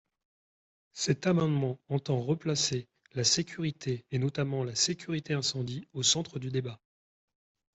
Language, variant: French, Français de métropole